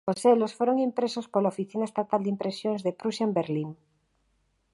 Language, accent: Galician, Normativo (estándar)